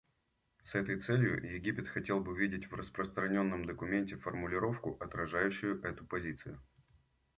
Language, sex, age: Russian, male, 30-39